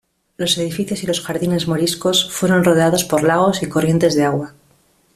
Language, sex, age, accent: Spanish, female, 30-39, España: Norte peninsular (Asturias, Castilla y León, Cantabria, País Vasco, Navarra, Aragón, La Rioja, Guadalajara, Cuenca)